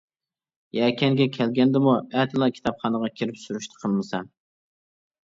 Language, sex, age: Uyghur, male, 19-29